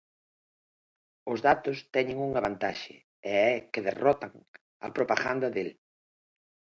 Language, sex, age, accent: Galician, female, 50-59, Atlántico (seseo e gheada)